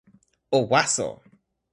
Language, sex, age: Toki Pona, male, 19-29